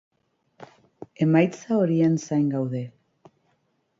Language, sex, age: Basque, female, 40-49